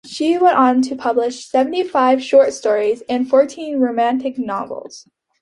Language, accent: English, United States English